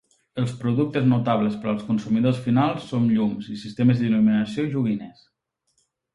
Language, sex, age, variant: Catalan, male, 40-49, Septentrional